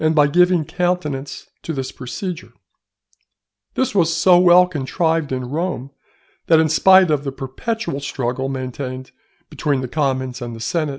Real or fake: real